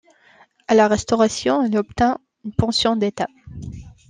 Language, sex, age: French, female, 30-39